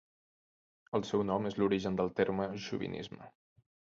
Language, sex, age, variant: Catalan, male, 30-39, Central